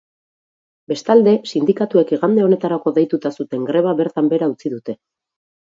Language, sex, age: Basque, female, 40-49